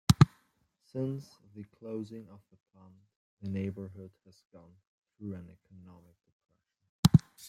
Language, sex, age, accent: English, male, under 19, England English